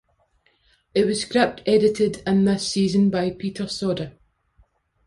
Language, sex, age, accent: English, female, 30-39, Scottish English